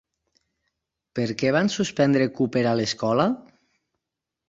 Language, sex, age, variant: Catalan, male, 30-39, Nord-Occidental